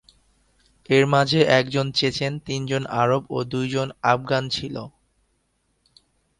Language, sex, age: Bengali, male, 19-29